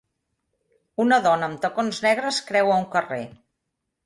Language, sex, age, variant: Catalan, female, 50-59, Central